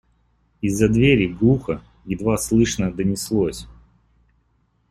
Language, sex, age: Russian, male, 19-29